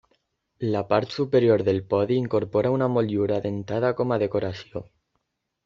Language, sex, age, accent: Catalan, male, under 19, valencià